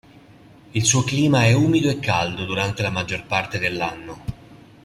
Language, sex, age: Italian, male, 40-49